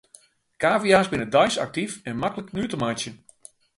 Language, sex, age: Western Frisian, male, 50-59